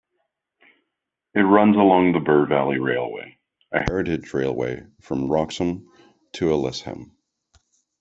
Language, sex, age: English, male, 40-49